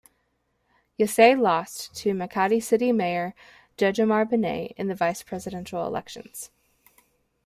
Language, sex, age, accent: English, female, 19-29, England English